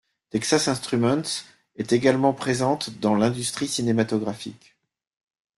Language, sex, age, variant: French, male, 50-59, Français de métropole